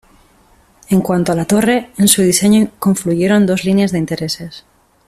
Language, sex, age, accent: Spanish, female, 30-39, España: Norte peninsular (Asturias, Castilla y León, Cantabria, País Vasco, Navarra, Aragón, La Rioja, Guadalajara, Cuenca)